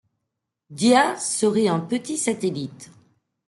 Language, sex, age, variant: French, female, 40-49, Français de métropole